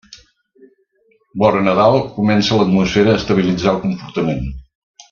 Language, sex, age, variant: Catalan, male, 70-79, Central